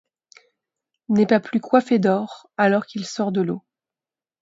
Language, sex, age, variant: French, female, 30-39, Français de métropole